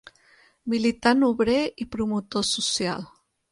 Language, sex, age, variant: Catalan, female, 40-49, Central